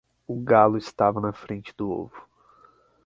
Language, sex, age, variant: Portuguese, male, 30-39, Portuguese (Brasil)